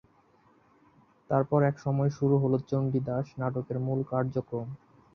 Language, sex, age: Bengali, male, 19-29